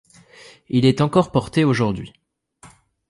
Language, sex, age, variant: French, male, 19-29, Français de métropole